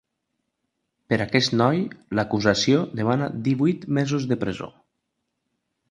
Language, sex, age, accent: Catalan, male, 30-39, valencià